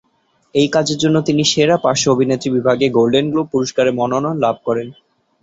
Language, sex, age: Bengali, male, 19-29